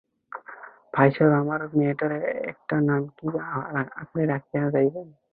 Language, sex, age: Bengali, male, under 19